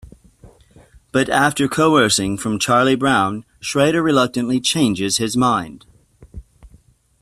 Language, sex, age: English, male, 40-49